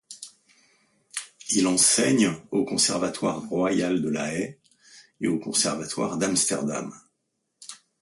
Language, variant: French, Français de métropole